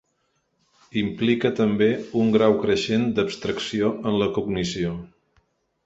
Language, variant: Catalan, Central